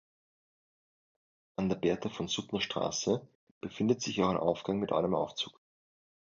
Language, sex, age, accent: German, male, 19-29, Österreichisches Deutsch